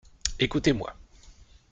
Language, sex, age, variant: French, male, 30-39, Français de métropole